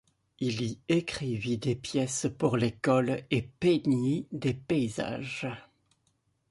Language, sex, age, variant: French, male, 50-59, Français de métropole